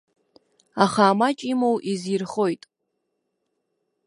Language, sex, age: Abkhazian, female, under 19